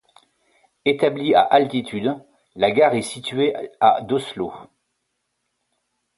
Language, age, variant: French, 60-69, Français de métropole